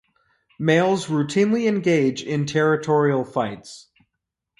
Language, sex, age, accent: English, male, 19-29, United States English